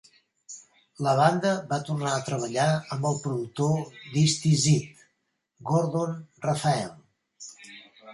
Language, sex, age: Catalan, male, 80-89